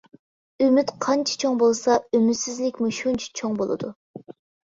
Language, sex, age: Uyghur, female, under 19